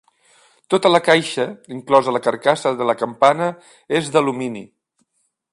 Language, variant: Catalan, Central